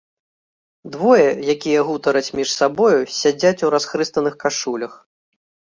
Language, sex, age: Belarusian, male, 30-39